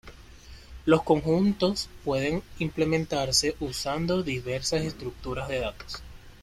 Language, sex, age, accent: Spanish, male, 19-29, Caribe: Cuba, Venezuela, Puerto Rico, República Dominicana, Panamá, Colombia caribeña, México caribeño, Costa del golfo de México